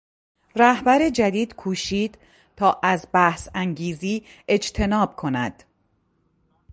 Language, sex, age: Persian, female, 40-49